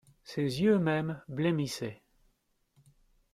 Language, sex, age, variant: French, male, 60-69, Français de métropole